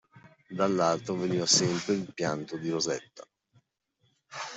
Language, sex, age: Italian, male, 50-59